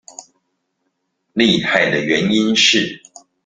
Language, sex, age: Chinese, male, 40-49